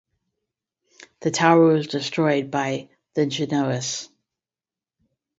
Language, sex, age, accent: English, female, 50-59, United States English; Midwestern